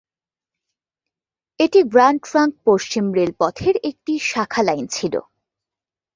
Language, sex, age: Bengali, female, under 19